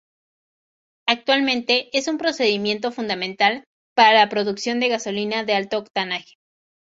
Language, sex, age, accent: Spanish, female, 19-29, México